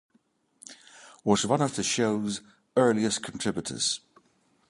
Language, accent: English, England English